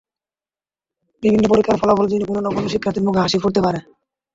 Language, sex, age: Bengali, male, 19-29